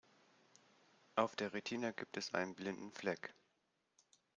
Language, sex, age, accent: German, male, 30-39, Deutschland Deutsch